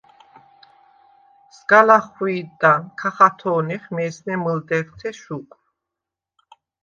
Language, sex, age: Svan, female, 50-59